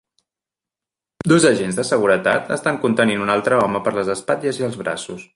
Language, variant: Catalan, Central